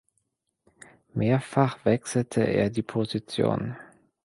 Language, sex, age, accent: German, male, 30-39, Deutschland Deutsch